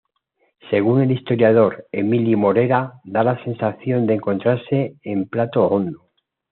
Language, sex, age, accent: Spanish, male, 50-59, España: Centro-Sur peninsular (Madrid, Toledo, Castilla-La Mancha)